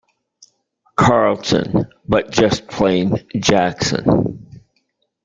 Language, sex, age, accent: English, male, 60-69, United States English